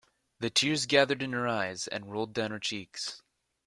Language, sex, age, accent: English, male, under 19, United States English